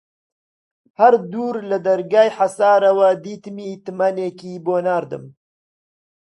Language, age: Central Kurdish, 30-39